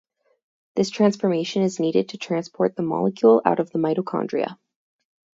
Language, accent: English, Canadian English